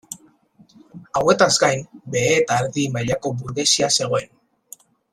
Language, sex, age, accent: Basque, male, under 19, Erdialdekoa edo Nafarra (Gipuzkoa, Nafarroa)